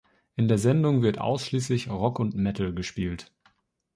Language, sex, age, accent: German, male, 19-29, Deutschland Deutsch